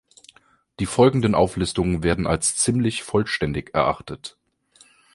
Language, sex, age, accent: German, male, 30-39, Deutschland Deutsch